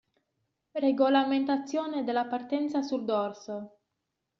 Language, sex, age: Italian, female, 19-29